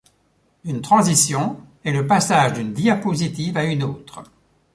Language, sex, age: French, male, 70-79